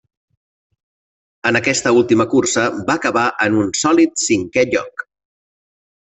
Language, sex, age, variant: Catalan, male, 40-49, Central